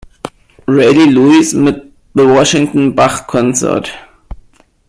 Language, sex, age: German, male, 30-39